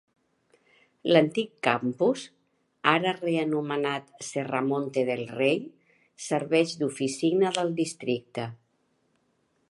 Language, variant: Catalan, Central